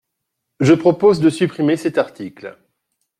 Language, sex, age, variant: French, male, 40-49, Français de métropole